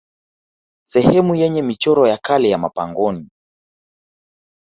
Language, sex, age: Swahili, male, 19-29